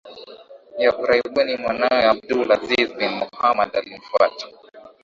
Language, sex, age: Swahili, male, 19-29